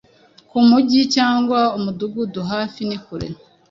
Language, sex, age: Kinyarwanda, female, 50-59